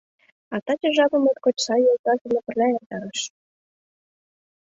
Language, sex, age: Mari, female, 19-29